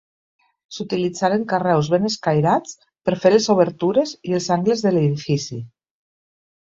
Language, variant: Catalan, Nord-Occidental